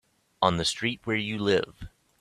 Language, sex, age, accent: English, male, 40-49, United States English